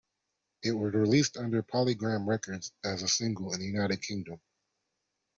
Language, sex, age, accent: English, male, 19-29, United States English